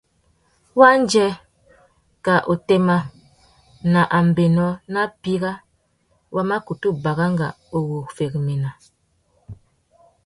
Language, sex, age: Tuki, female, 30-39